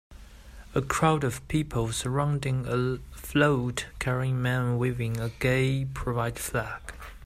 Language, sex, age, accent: English, male, 19-29, United States English